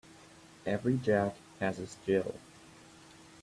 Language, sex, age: English, male, 19-29